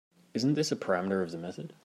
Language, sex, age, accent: English, male, 19-29, Australian English